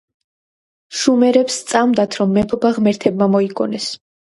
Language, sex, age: Georgian, female, under 19